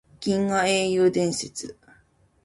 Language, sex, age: Japanese, female, 30-39